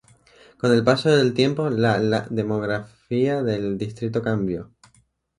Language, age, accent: Spanish, 19-29, España: Islas Canarias